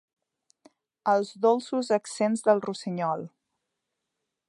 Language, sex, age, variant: Catalan, female, 30-39, Central